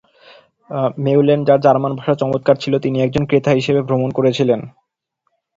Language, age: Bengali, under 19